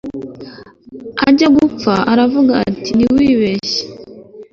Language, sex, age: Kinyarwanda, female, 19-29